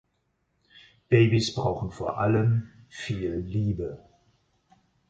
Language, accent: German, Deutschland Deutsch